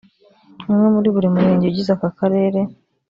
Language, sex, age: Kinyarwanda, female, 19-29